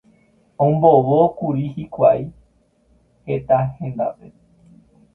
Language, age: Guarani, 19-29